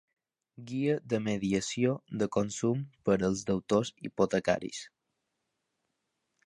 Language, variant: Catalan, Balear